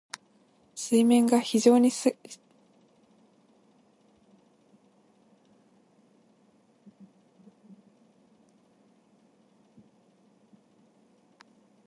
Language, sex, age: Japanese, female, 19-29